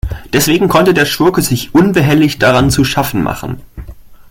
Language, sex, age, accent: German, male, under 19, Deutschland Deutsch